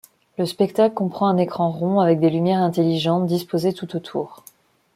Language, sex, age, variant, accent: French, female, 30-39, Français d'Afrique subsaharienne et des îles africaines, Français de Madagascar